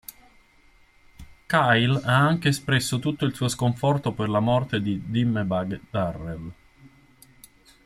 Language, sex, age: Italian, male, 50-59